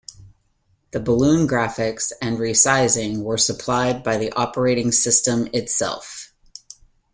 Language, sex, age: English, female, 40-49